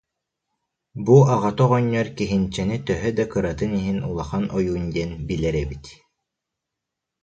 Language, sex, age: Yakut, male, 19-29